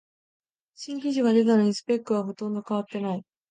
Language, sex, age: Japanese, female, 19-29